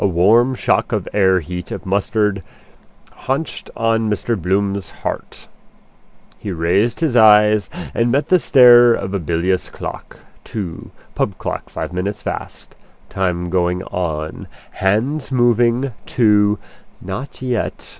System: none